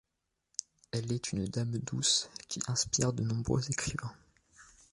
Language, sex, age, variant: French, male, 19-29, Français de métropole